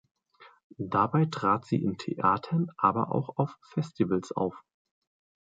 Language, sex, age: German, male, 30-39